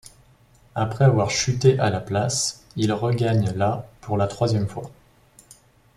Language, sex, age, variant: French, male, 19-29, Français de métropole